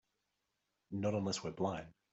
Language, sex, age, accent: English, male, 30-39, Australian English